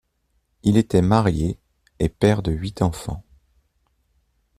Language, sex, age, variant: French, male, 30-39, Français de métropole